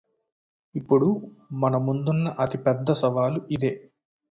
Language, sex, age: Telugu, male, 19-29